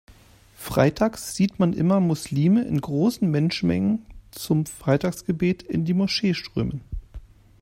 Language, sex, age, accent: German, male, 40-49, Deutschland Deutsch